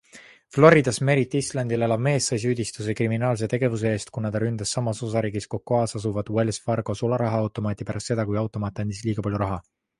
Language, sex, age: Estonian, male, 19-29